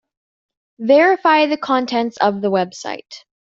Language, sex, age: English, female, under 19